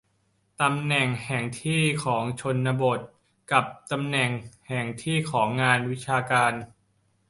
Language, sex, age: Thai, male, 19-29